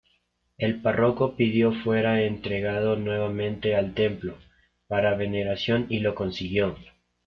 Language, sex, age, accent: Spanish, male, under 19, Andino-Pacífico: Colombia, Perú, Ecuador, oeste de Bolivia y Venezuela andina